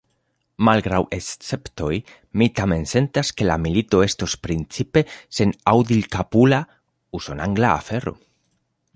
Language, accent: Esperanto, Internacia